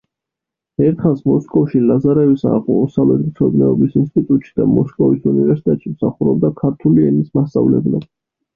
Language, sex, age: Georgian, male, 19-29